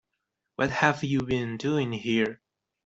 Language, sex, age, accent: English, male, 19-29, United States English